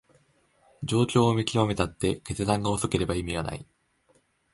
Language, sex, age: Japanese, male, under 19